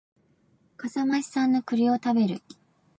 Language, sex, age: Japanese, female, 19-29